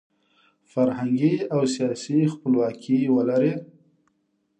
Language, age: Pashto, 30-39